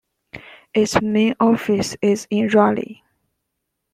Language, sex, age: English, female, 19-29